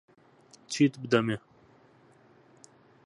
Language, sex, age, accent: Central Kurdish, male, 19-29, سۆرانی